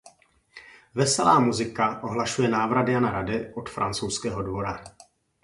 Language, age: Czech, 40-49